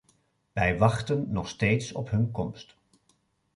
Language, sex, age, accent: Dutch, male, 50-59, Nederlands Nederlands